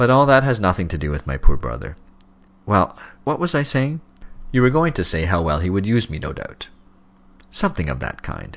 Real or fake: real